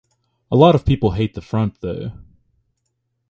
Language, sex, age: English, male, 19-29